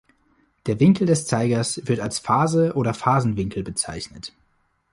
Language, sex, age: German, male, 19-29